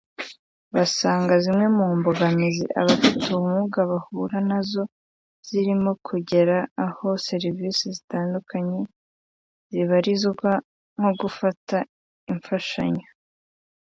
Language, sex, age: Kinyarwanda, female, 19-29